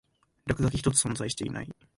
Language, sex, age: Japanese, male, 19-29